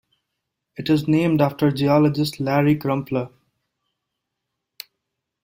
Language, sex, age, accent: English, male, 19-29, India and South Asia (India, Pakistan, Sri Lanka)